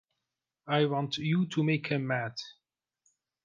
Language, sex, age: English, male, 40-49